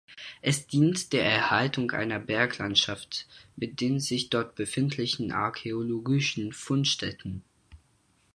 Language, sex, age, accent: German, male, under 19, Deutschland Deutsch